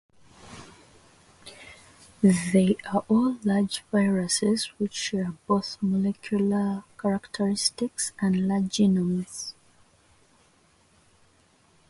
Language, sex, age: English, female, 30-39